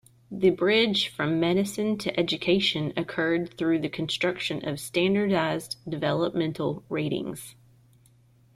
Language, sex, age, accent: English, female, 30-39, United States English